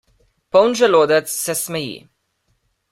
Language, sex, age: Slovenian, male, under 19